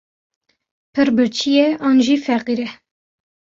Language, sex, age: Kurdish, female, 19-29